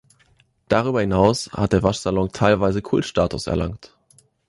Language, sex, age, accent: German, male, 19-29, Deutschland Deutsch